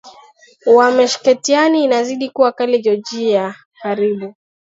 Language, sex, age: Swahili, female, 19-29